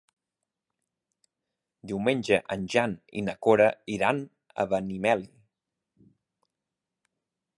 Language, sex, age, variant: Catalan, male, 40-49, Central